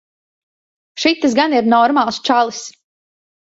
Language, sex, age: Latvian, female, 30-39